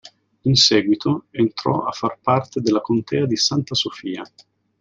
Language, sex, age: Italian, male, 40-49